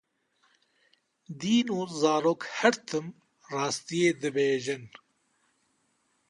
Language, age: Kurdish, 50-59